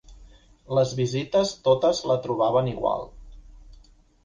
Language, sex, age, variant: Catalan, male, 40-49, Central